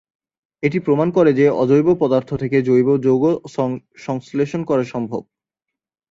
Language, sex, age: Bengali, male, 19-29